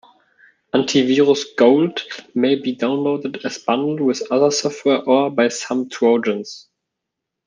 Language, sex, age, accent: English, male, 19-29, United States English